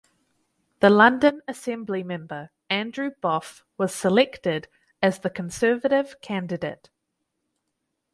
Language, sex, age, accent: English, female, 19-29, New Zealand English